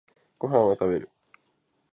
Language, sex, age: Japanese, male, 19-29